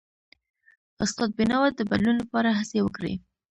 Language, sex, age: Pashto, female, 19-29